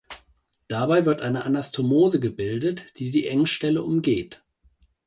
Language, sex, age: German, male, 30-39